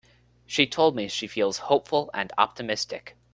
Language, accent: English, United States English